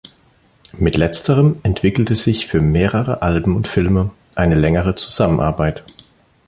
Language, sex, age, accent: German, male, 30-39, Deutschland Deutsch